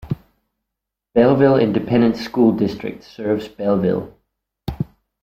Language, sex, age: English, male, 19-29